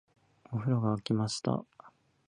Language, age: Japanese, 19-29